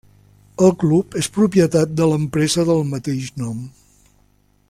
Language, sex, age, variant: Catalan, male, 60-69, Central